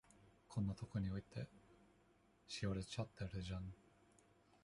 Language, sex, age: Japanese, male, 19-29